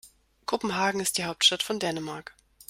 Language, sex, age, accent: German, female, 30-39, Deutschland Deutsch